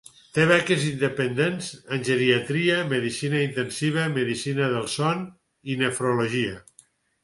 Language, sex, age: Catalan, male, 60-69